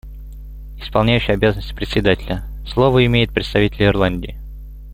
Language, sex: Russian, male